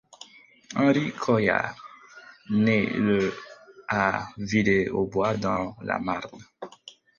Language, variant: French, Français d'Afrique subsaharienne et des îles africaines